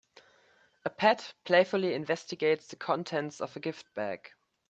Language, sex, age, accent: English, male, 19-29, United States English